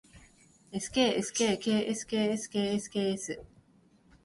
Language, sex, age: Japanese, female, 30-39